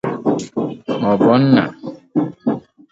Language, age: Igbo, 19-29